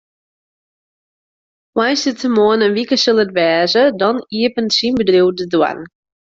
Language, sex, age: Western Frisian, female, 19-29